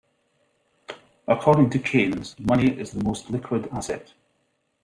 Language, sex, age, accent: English, male, 60-69, Scottish English